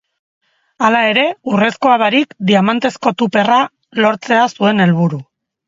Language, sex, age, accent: Basque, female, 40-49, Erdialdekoa edo Nafarra (Gipuzkoa, Nafarroa)